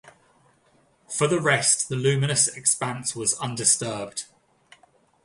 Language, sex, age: English, male, 40-49